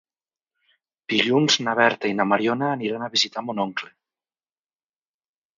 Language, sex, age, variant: Catalan, male, 40-49, Nord-Occidental